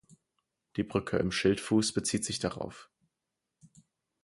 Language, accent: German, Deutschland Deutsch